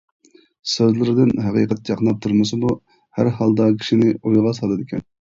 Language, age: Uyghur, 19-29